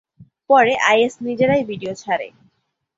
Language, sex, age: Bengali, female, 19-29